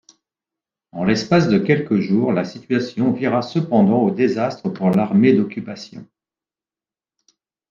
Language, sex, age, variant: French, male, 50-59, Français de métropole